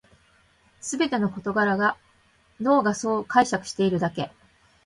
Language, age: Japanese, 50-59